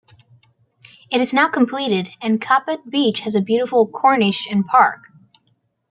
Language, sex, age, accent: English, female, under 19, United States English